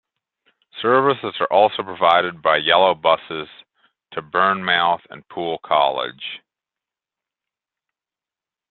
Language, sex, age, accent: English, male, 30-39, Canadian English